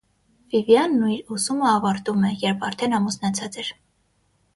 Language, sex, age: Armenian, female, under 19